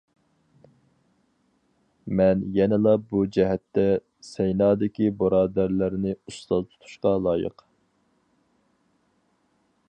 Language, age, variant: Uyghur, 30-39, ئۇيغۇر تىلى